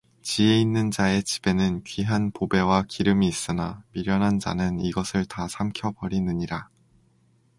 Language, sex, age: Korean, male, 19-29